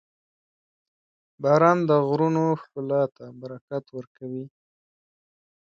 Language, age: Pashto, 19-29